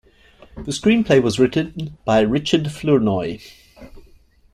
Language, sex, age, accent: English, male, 40-49, Southern African (South Africa, Zimbabwe, Namibia)